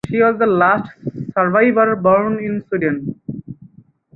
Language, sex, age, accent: English, male, 19-29, England English